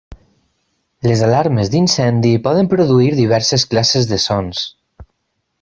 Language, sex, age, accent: Catalan, male, 30-39, valencià; valencià meridional